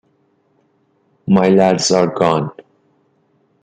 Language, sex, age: English, male, 30-39